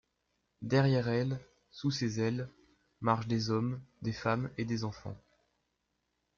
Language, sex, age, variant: French, male, under 19, Français de métropole